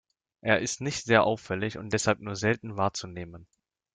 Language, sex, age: German, male, under 19